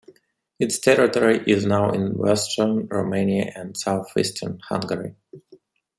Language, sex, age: English, male, 30-39